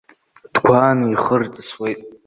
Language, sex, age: Abkhazian, male, under 19